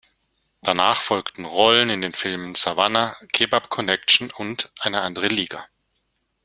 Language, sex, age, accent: German, male, 50-59, Deutschland Deutsch